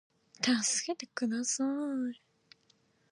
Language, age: Japanese, 19-29